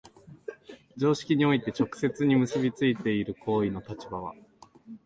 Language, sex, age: Japanese, male, under 19